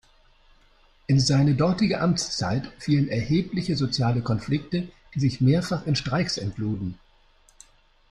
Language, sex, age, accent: German, male, 60-69, Deutschland Deutsch